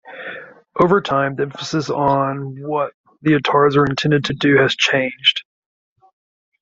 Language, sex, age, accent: English, male, 30-39, United States English